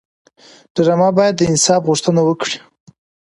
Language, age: Pashto, 19-29